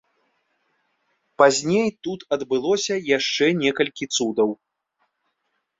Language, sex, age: Belarusian, male, 40-49